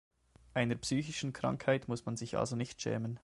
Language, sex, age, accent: German, male, 19-29, Schweizerdeutsch